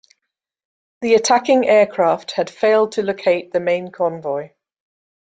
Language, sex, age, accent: English, female, 50-59, Scottish English